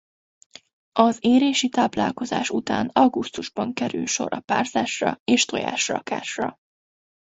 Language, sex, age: Hungarian, female, 19-29